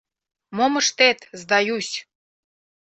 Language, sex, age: Mari, female, 40-49